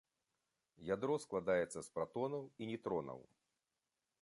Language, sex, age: Belarusian, male, 50-59